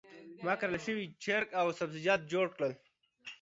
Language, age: Pashto, 19-29